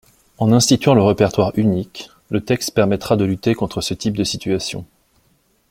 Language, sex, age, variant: French, male, 30-39, Français de métropole